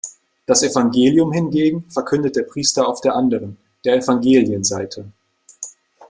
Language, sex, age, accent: German, male, 19-29, Deutschland Deutsch